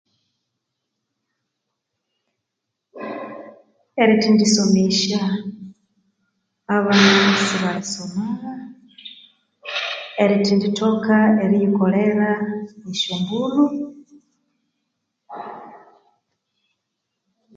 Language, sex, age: Konzo, female, 30-39